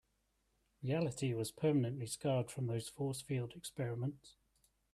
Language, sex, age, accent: English, male, 30-39, Welsh English